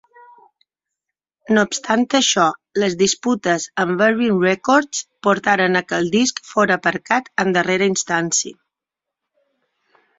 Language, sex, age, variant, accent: Catalan, female, 40-49, Balear, mallorquí; Palma